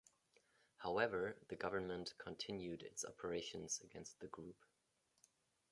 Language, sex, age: English, male, 30-39